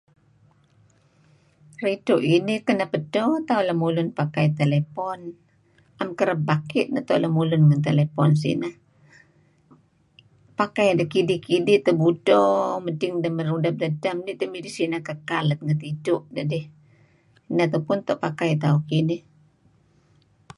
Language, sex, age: Kelabit, female, 60-69